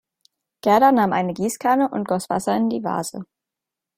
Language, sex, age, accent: German, female, 19-29, Deutschland Deutsch